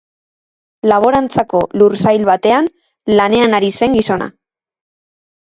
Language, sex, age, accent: Basque, female, 30-39, Mendebalekoa (Araba, Bizkaia, Gipuzkoako mendebaleko herri batzuk)